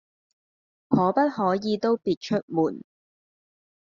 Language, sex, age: Chinese, female, 30-39